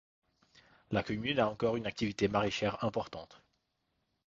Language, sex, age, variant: French, male, 19-29, Français de métropole